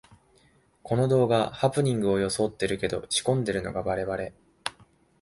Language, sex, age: Japanese, male, 19-29